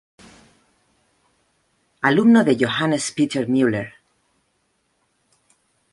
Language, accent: Spanish, España: Centro-Sur peninsular (Madrid, Toledo, Castilla-La Mancha)